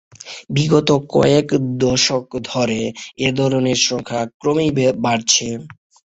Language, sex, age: Bengali, male, 19-29